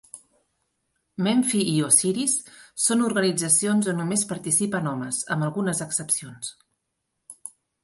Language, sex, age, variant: Catalan, female, 40-49, Central